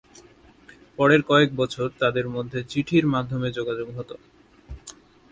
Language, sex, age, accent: Bengali, male, 19-29, Standard Bengali